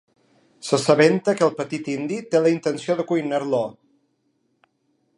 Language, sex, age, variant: Catalan, male, 40-49, Balear